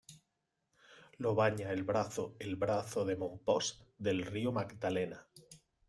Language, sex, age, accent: Spanish, male, 30-39, España: Sur peninsular (Andalucia, Extremadura, Murcia)